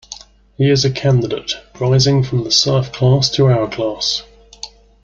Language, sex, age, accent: English, male, 30-39, England English